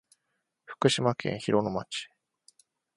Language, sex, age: Japanese, male, 19-29